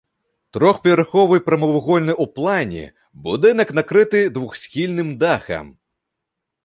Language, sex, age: Belarusian, male, 19-29